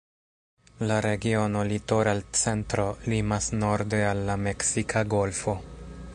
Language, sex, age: Esperanto, male, 30-39